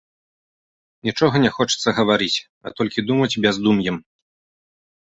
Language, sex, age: Belarusian, male, 30-39